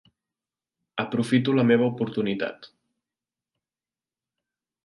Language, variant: Catalan, Central